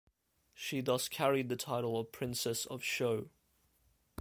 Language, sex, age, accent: English, male, 19-29, Australian English